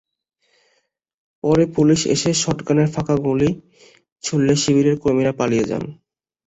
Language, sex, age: Bengali, male, 19-29